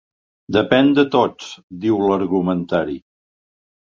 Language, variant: Catalan, Central